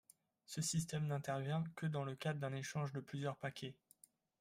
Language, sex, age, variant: French, male, 19-29, Français de métropole